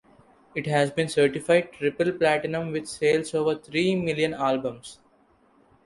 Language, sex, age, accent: English, male, 19-29, India and South Asia (India, Pakistan, Sri Lanka)